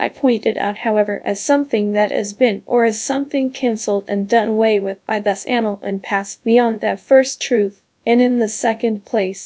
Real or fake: fake